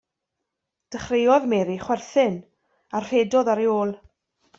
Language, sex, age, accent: Welsh, female, 40-49, Y Deyrnas Unedig Cymraeg